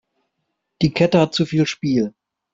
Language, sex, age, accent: German, male, 30-39, Deutschland Deutsch